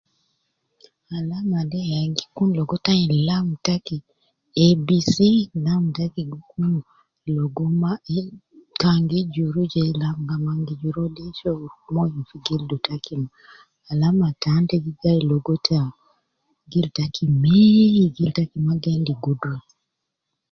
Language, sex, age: Nubi, female, 50-59